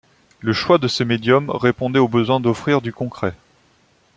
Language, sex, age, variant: French, male, 19-29, Français de métropole